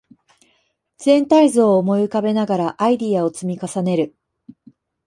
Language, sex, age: Japanese, female, 30-39